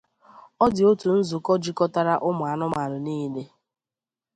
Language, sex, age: Igbo, female, 30-39